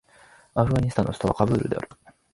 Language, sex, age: Japanese, male, 19-29